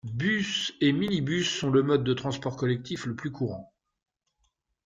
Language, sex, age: French, male, 50-59